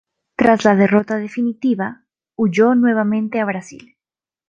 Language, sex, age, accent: Spanish, female, under 19, Andino-Pacífico: Colombia, Perú, Ecuador, oeste de Bolivia y Venezuela andina